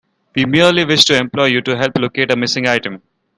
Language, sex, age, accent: English, male, 19-29, India and South Asia (India, Pakistan, Sri Lanka)